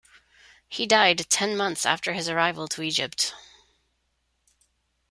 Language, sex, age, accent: English, female, 40-49, United States English